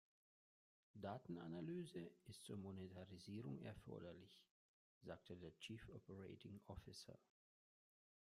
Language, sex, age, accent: German, male, 40-49, Russisch Deutsch